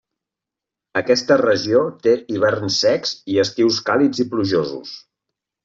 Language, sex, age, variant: Catalan, male, 50-59, Central